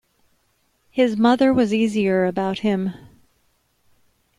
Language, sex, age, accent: English, female, 50-59, United States English